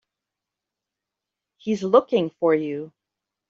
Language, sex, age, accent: English, female, 60-69, United States English